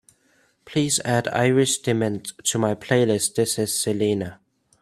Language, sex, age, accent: English, male, under 19, England English